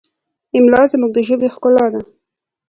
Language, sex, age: Pashto, female, 19-29